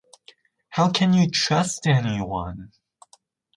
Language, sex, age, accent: English, male, 19-29, Canadian English